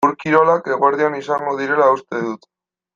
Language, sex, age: Basque, male, 19-29